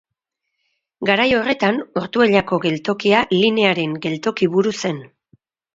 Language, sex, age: Basque, female, 40-49